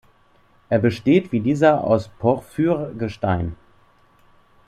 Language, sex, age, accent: German, male, 30-39, Deutschland Deutsch